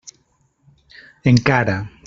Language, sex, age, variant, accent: Catalan, male, 40-49, Valencià meridional, valencià